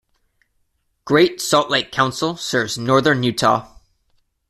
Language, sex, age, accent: English, male, 19-29, United States English